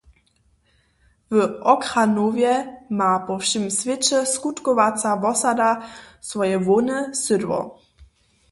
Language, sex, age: Upper Sorbian, female, under 19